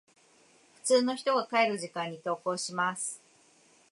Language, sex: Japanese, female